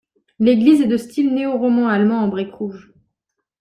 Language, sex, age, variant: French, female, 30-39, Français de métropole